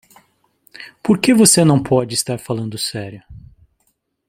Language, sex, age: Portuguese, male, 40-49